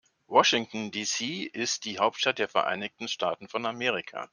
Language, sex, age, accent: German, male, 60-69, Deutschland Deutsch